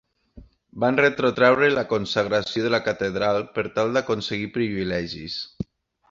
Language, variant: Catalan, Septentrional